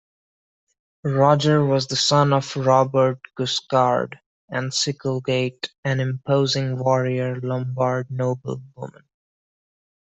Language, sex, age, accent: English, male, 19-29, India and South Asia (India, Pakistan, Sri Lanka)